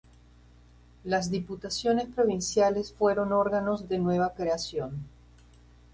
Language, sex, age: Spanish, female, 60-69